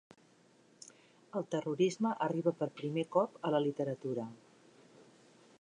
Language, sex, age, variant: Catalan, female, 50-59, Central